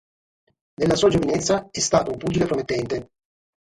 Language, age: Italian, 40-49